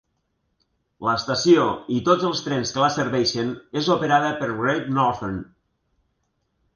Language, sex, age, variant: Catalan, male, 50-59, Nord-Occidental